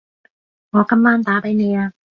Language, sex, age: Cantonese, female, 19-29